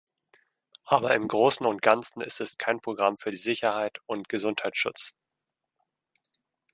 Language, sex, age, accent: German, male, 19-29, Deutschland Deutsch